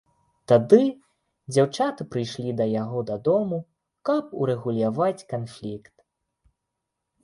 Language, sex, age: Belarusian, male, 19-29